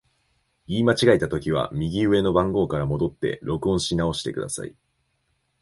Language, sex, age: Japanese, male, 19-29